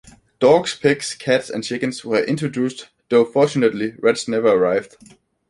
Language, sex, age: English, male, under 19